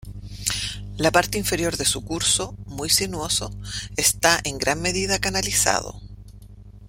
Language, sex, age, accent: Spanish, female, 50-59, Chileno: Chile, Cuyo